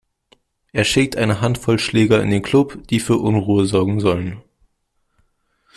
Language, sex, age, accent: German, male, under 19, Deutschland Deutsch